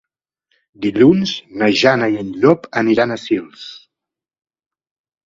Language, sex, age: Catalan, male, 50-59